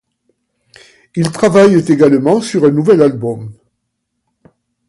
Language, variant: French, Français de métropole